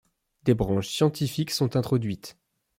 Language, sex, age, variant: French, male, 19-29, Français de métropole